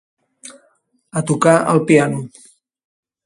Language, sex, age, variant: Catalan, male, 60-69, Central